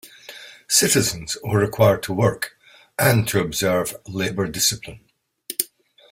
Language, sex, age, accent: English, male, 70-79, Scottish English